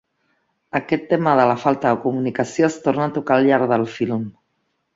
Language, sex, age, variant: Catalan, female, 40-49, Central